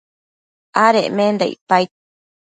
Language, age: Matsés, 30-39